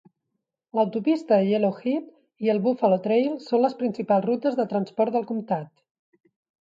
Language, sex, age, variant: Catalan, female, 40-49, Central